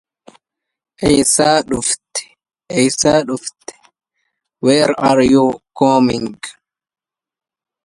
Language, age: Arabic, 19-29